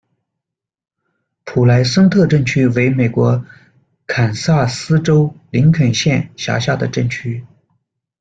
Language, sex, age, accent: Chinese, male, 30-39, 出生地：江苏省